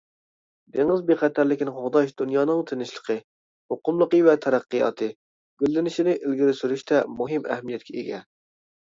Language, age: Uyghur, 19-29